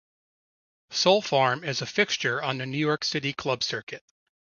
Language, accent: English, United States English